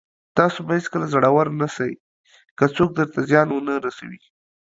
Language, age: Pashto, 19-29